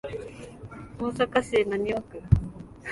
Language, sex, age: Japanese, female, 19-29